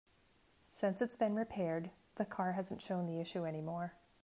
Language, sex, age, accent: English, female, 40-49, United States English